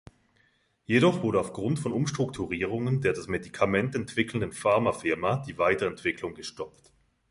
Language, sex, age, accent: German, male, 30-39, Schweizerdeutsch